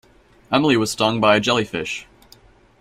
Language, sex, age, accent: English, male, 19-29, United States English